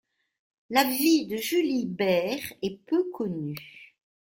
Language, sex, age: French, female, 60-69